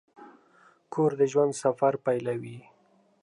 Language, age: Pashto, 30-39